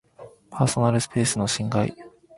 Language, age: Japanese, 19-29